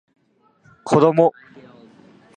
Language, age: Japanese, 19-29